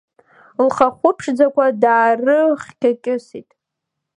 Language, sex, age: Abkhazian, female, 19-29